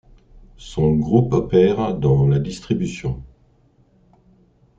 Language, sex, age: French, male, 60-69